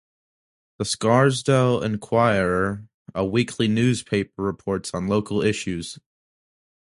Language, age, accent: English, under 19, United States English